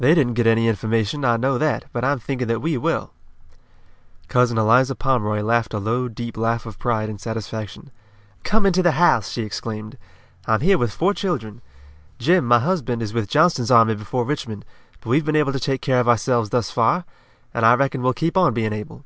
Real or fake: real